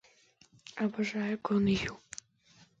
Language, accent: English, Welsh English